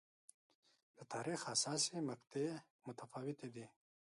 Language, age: Pashto, 19-29